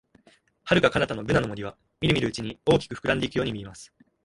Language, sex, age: Japanese, male, 19-29